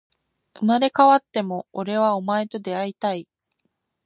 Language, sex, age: Japanese, female, 19-29